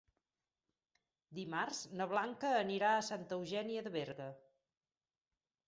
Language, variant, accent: Catalan, Central, central